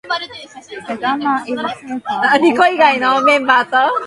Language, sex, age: English, female, 19-29